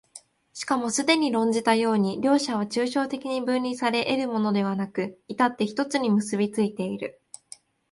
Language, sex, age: Japanese, female, 19-29